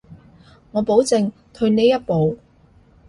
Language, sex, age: Cantonese, female, 30-39